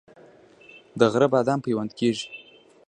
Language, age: Pashto, under 19